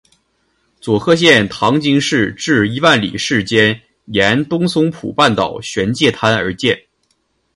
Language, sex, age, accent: Chinese, male, 19-29, 出生地：黑龙江省